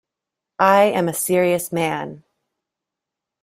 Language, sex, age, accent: English, female, 40-49, United States English